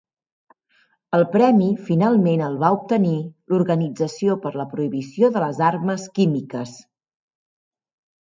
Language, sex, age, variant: Catalan, female, 40-49, Central